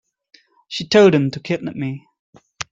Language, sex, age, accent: English, male, 30-39, England English